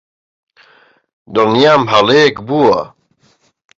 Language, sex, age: Central Kurdish, male, 19-29